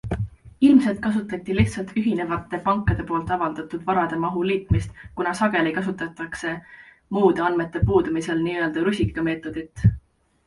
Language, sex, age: Estonian, female, 19-29